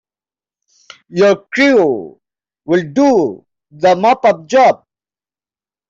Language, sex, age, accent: English, male, 40-49, India and South Asia (India, Pakistan, Sri Lanka)